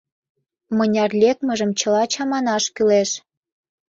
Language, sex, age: Mari, female, 19-29